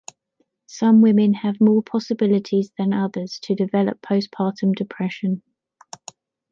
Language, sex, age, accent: English, female, 30-39, England English